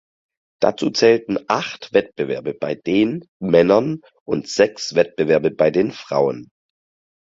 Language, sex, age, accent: German, male, 19-29, Deutschland Deutsch